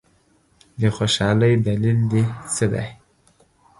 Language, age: Pashto, 30-39